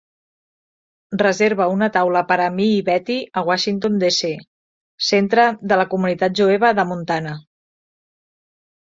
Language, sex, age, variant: Catalan, female, 40-49, Central